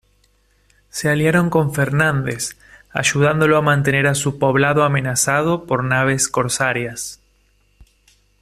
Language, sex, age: Spanish, male, 30-39